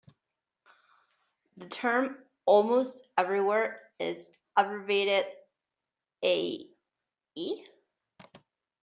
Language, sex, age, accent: English, female, 19-29, United States English